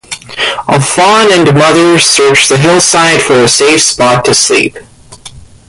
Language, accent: English, United States English